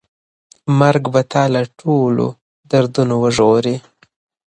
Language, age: Pashto, 19-29